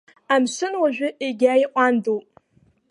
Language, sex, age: Abkhazian, female, under 19